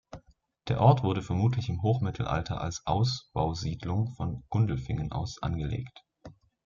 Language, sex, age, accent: German, male, 19-29, Deutschland Deutsch